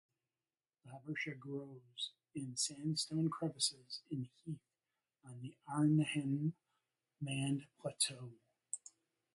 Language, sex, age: English, male, 50-59